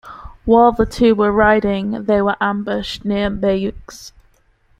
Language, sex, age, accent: English, female, 19-29, England English